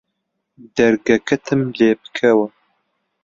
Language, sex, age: Central Kurdish, male, under 19